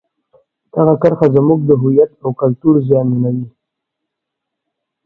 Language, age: Pashto, 40-49